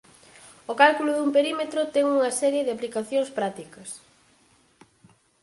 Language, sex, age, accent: Galician, female, 19-29, Atlántico (seseo e gheada)